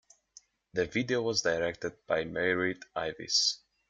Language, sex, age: English, male, under 19